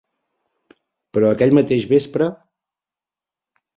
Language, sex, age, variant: Catalan, male, 40-49, Central